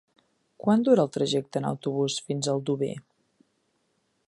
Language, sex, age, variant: Catalan, female, 40-49, Central